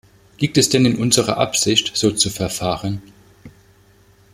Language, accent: German, Deutschland Deutsch